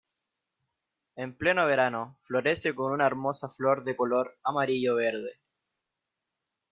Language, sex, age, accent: Spanish, male, 19-29, Chileno: Chile, Cuyo